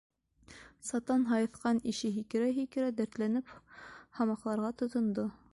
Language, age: Bashkir, 19-29